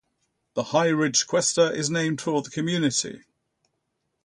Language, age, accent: English, 70-79, England English